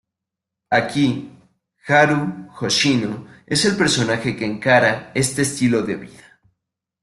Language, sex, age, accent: Spanish, male, 19-29, México